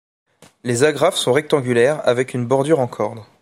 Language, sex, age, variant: French, male, 19-29, Français de métropole